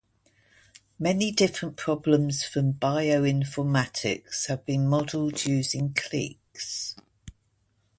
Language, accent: English, England English